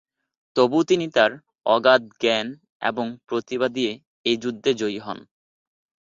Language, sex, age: Bengali, male, 19-29